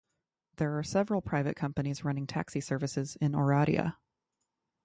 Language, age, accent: English, 30-39, United States English